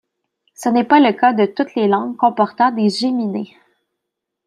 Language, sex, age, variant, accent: French, female, 19-29, Français d'Amérique du Nord, Français du Canada